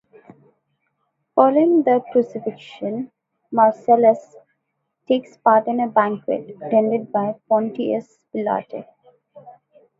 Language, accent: English, India and South Asia (India, Pakistan, Sri Lanka)